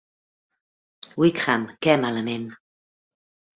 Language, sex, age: Catalan, female, 60-69